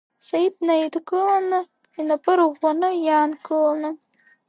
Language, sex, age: Abkhazian, female, under 19